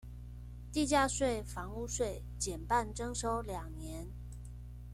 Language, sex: Chinese, female